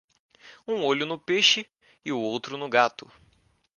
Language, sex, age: Portuguese, male, under 19